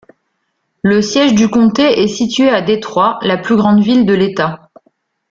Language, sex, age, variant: French, female, 40-49, Français de métropole